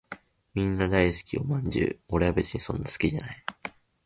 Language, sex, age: Japanese, male, 19-29